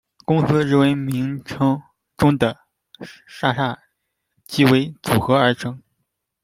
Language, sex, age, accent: Chinese, male, 19-29, 出生地：江苏省